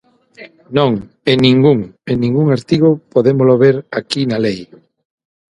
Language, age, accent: Galician, 50-59, Atlántico (seseo e gheada); Normativo (estándar)